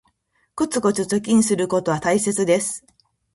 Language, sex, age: Japanese, female, 50-59